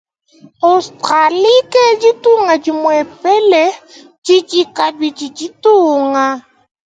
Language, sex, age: Luba-Lulua, female, 19-29